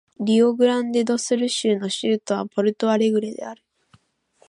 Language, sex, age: Japanese, female, under 19